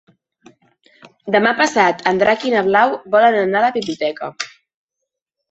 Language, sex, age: Catalan, male, 30-39